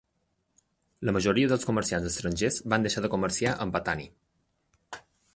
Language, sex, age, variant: Catalan, male, 30-39, Balear